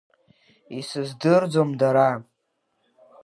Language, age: Abkhazian, under 19